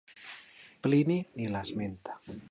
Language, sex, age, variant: Catalan, male, 50-59, Central